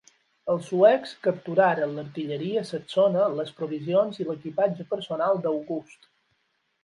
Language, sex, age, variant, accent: Catalan, male, 30-39, Balear, mallorquí